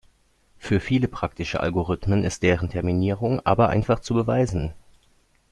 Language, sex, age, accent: German, male, 30-39, Deutschland Deutsch